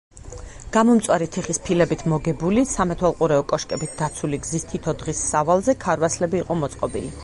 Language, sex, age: Georgian, female, 40-49